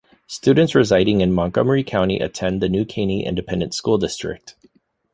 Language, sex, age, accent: English, male, 30-39, United States English